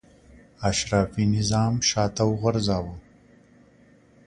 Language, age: Pashto, 30-39